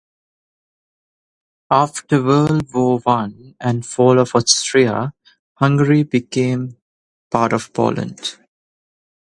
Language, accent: English, India and South Asia (India, Pakistan, Sri Lanka)